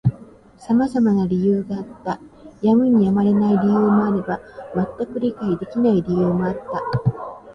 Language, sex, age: Japanese, female, 60-69